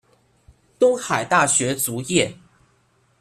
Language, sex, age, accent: Chinese, male, under 19, 出生地：江西省